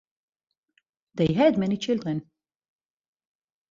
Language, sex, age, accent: English, female, 40-49, Israeli